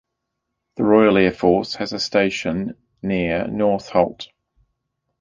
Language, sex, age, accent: English, male, 30-39, New Zealand English